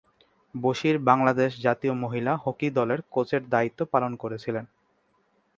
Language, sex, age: Bengali, male, 19-29